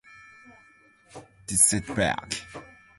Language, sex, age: English, male, 19-29